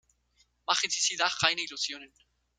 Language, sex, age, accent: German, male, 19-29, Deutschland Deutsch